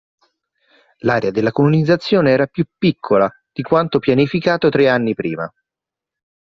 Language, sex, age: Italian, male, 40-49